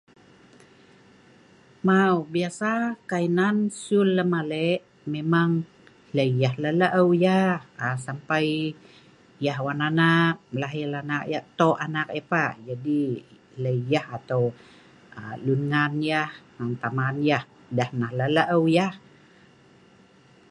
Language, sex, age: Sa'ban, female, 50-59